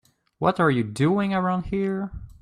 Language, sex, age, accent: English, male, 19-29, Canadian English